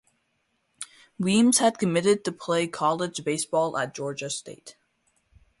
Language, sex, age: English, male, under 19